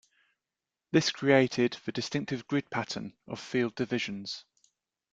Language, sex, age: English, male, 40-49